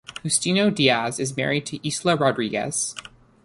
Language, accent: English, United States English